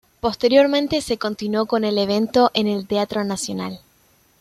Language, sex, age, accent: Spanish, female, 19-29, Rioplatense: Argentina, Uruguay, este de Bolivia, Paraguay